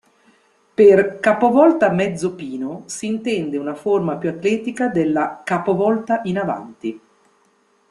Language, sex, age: Italian, female, 50-59